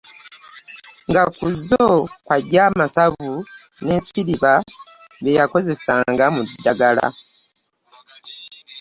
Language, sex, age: Ganda, female, 50-59